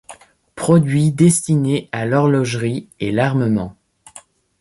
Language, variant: French, Français de métropole